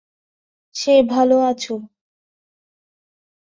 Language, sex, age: Bengali, female, 19-29